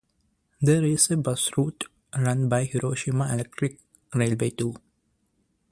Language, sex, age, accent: English, male, 19-29, India and South Asia (India, Pakistan, Sri Lanka)